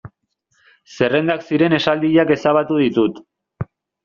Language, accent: Basque, Erdialdekoa edo Nafarra (Gipuzkoa, Nafarroa)